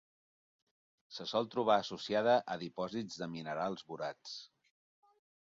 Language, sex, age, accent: Catalan, male, 40-49, Neutre